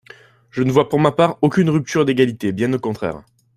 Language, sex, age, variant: French, male, 19-29, Français de métropole